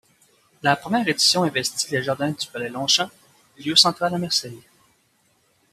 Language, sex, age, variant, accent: French, male, 30-39, Français d'Amérique du Nord, Français du Canada